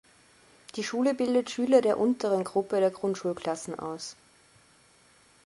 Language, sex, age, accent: German, female, 30-39, Österreichisches Deutsch